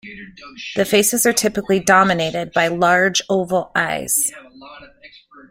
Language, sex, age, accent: English, female, 30-39, United States English